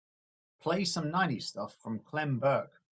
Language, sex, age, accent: English, male, 30-39, Australian English